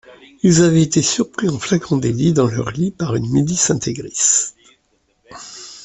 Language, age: French, 50-59